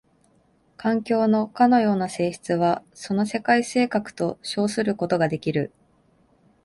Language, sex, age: Japanese, female, 19-29